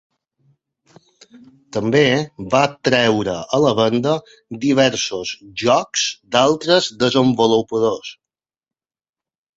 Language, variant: Catalan, Balear